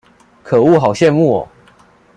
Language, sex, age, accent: Chinese, male, under 19, 出生地：臺中市